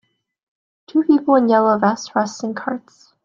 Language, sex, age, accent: English, female, 19-29, United States English